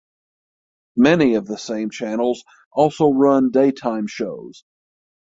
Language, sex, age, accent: English, male, 50-59, United States English; southern United States